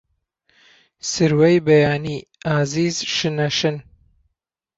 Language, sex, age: Central Kurdish, male, 19-29